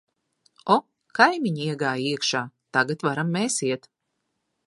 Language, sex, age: Latvian, female, 30-39